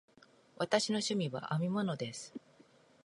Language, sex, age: Japanese, female, 50-59